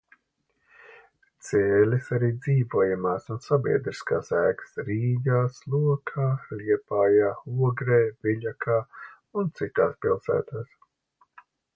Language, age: Latvian, 50-59